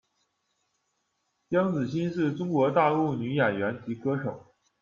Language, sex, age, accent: Chinese, male, 19-29, 出生地：辽宁省